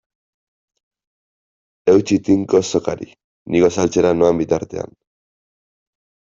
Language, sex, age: Basque, male, 19-29